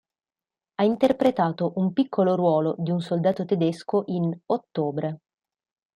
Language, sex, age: Italian, female, 19-29